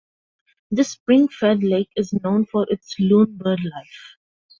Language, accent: English, India and South Asia (India, Pakistan, Sri Lanka)